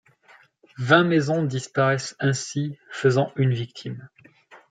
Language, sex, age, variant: French, male, 19-29, Français de métropole